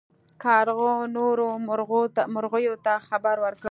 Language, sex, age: Pashto, female, 30-39